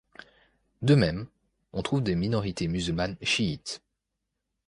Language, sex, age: French, male, 19-29